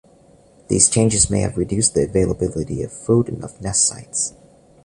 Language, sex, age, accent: English, male, 19-29, United States English